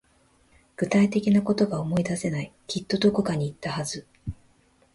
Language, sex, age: Japanese, female, 30-39